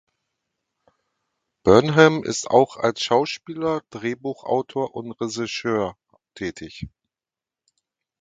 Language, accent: German, Deutschland Deutsch